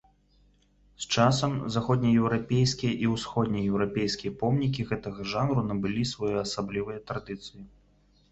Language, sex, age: Belarusian, male, 19-29